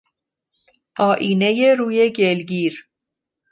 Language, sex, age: Persian, female, 30-39